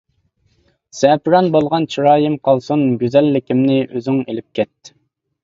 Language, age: Uyghur, 19-29